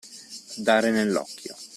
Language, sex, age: Italian, male, 19-29